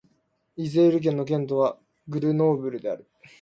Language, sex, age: Japanese, male, 19-29